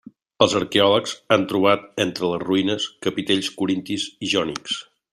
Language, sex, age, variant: Catalan, male, 50-59, Central